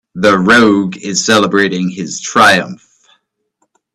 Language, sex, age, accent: English, male, 40-49, United States English